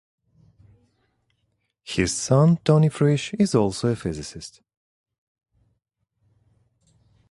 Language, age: English, 19-29